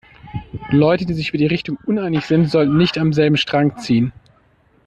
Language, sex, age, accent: German, male, 30-39, Deutschland Deutsch